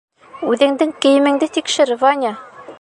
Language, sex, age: Bashkir, female, 30-39